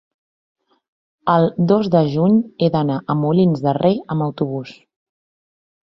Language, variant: Catalan, Central